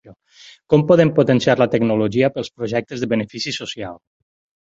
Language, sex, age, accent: Catalan, male, 50-59, valencià